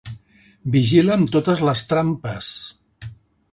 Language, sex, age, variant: Catalan, male, 60-69, Central